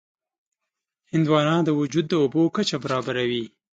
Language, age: Pashto, 30-39